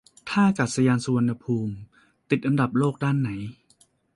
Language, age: Thai, 40-49